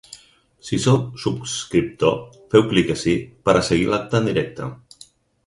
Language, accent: Catalan, Barcelona